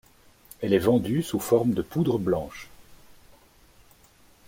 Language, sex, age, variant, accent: French, male, 30-39, Français d'Europe, Français de Belgique